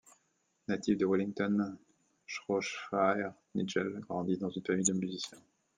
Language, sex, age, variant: French, male, 50-59, Français de métropole